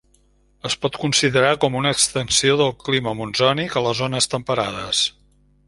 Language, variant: Catalan, Central